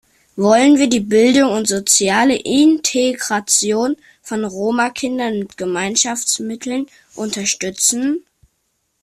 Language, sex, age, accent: German, male, under 19, Deutschland Deutsch